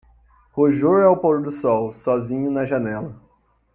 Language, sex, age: Portuguese, male, 19-29